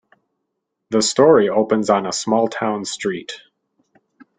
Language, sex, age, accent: English, male, 30-39, United States English